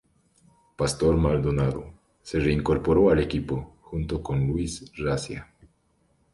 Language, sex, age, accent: Spanish, male, 19-29, Andino-Pacífico: Colombia, Perú, Ecuador, oeste de Bolivia y Venezuela andina